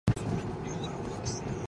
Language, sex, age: Mongolian, female, 19-29